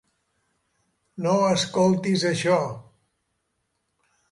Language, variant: Catalan, Central